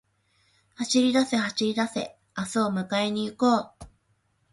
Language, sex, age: Japanese, female, 19-29